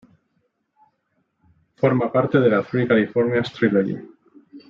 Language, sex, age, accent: Spanish, male, 40-49, España: Centro-Sur peninsular (Madrid, Toledo, Castilla-La Mancha)